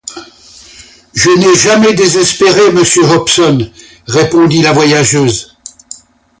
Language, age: French, 70-79